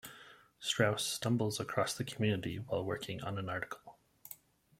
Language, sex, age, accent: English, male, 30-39, Canadian English